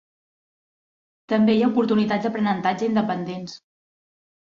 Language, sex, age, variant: Catalan, female, 30-39, Central